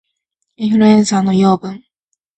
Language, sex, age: Japanese, female, 19-29